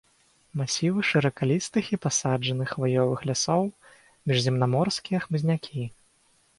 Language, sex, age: Belarusian, male, 19-29